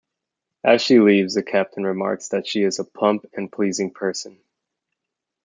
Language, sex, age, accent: English, male, 19-29, United States English